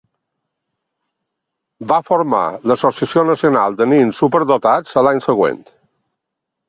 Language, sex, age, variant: Catalan, male, 60-69, Balear